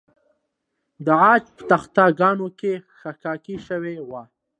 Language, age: Pashto, 19-29